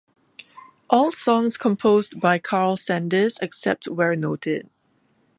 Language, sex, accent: English, female, Singaporean English